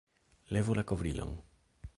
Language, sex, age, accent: Esperanto, male, 40-49, Internacia